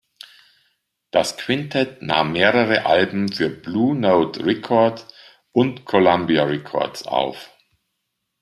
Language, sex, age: German, male, 50-59